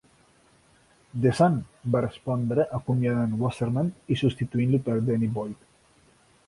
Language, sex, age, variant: Catalan, male, 50-59, Central